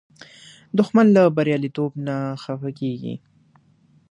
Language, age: Pashto, 19-29